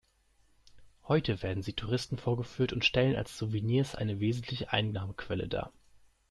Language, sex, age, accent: German, male, under 19, Deutschland Deutsch